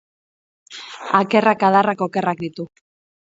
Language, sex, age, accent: Basque, female, 30-39, Mendebalekoa (Araba, Bizkaia, Gipuzkoako mendebaleko herri batzuk)